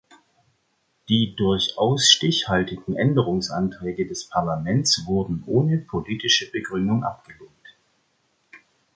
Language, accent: German, Deutschland Deutsch